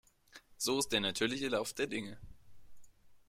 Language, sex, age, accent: German, male, 19-29, Deutschland Deutsch